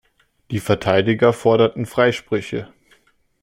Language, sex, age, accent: German, male, under 19, Deutschland Deutsch